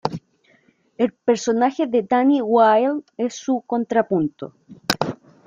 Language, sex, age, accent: Spanish, female, 30-39, Chileno: Chile, Cuyo